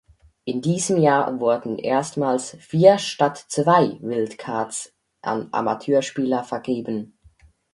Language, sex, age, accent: German, male, under 19, Schweizerdeutsch